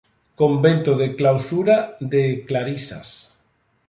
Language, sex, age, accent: Spanish, male, 19-29, España: Sur peninsular (Andalucia, Extremadura, Murcia)